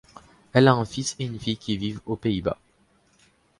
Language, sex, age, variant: French, male, under 19, Français de métropole